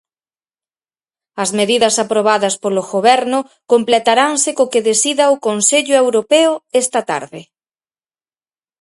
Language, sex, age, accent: Galician, female, 40-49, Atlántico (seseo e gheada)